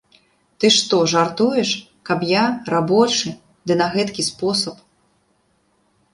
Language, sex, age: Belarusian, female, 19-29